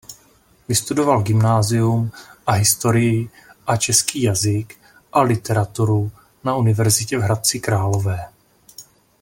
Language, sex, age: Czech, male, 30-39